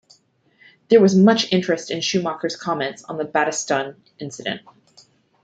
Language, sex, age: English, female, 30-39